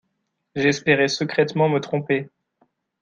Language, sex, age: French, male, 19-29